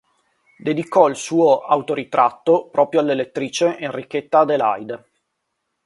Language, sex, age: Italian, male, 30-39